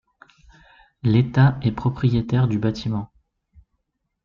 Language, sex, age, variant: French, male, 19-29, Français de métropole